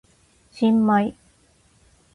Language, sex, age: Japanese, female, 40-49